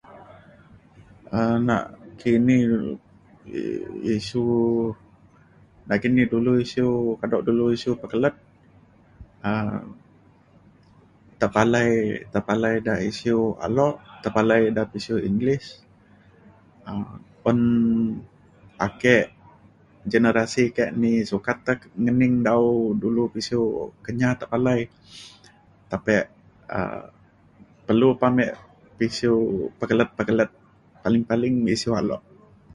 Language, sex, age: Mainstream Kenyah, male, 30-39